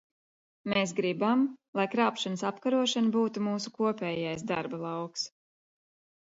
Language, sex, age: Latvian, female, 40-49